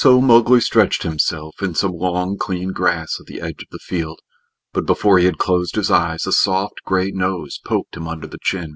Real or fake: real